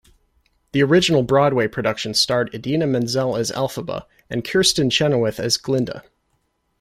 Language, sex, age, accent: English, male, 19-29, United States English